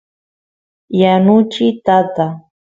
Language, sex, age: Santiago del Estero Quichua, female, 19-29